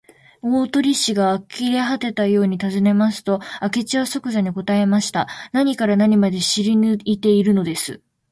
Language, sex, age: Japanese, female, 19-29